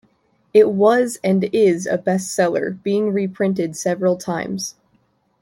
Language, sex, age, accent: English, female, under 19, United States English